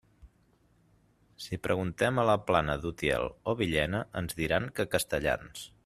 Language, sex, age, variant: Catalan, male, 30-39, Central